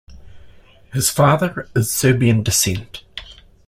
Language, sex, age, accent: English, male, 50-59, New Zealand English